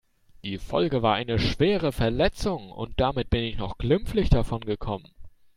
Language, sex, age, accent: German, male, 19-29, Deutschland Deutsch